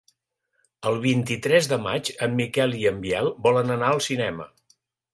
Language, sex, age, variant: Catalan, male, 60-69, Central